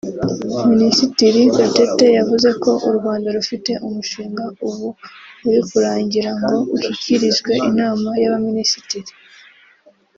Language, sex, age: Kinyarwanda, female, 19-29